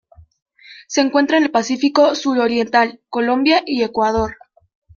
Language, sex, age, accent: Spanish, female, 19-29, México